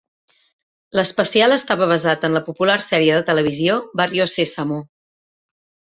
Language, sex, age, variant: Catalan, female, 40-49, Central